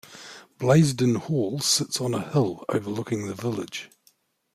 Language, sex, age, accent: English, male, 50-59, New Zealand English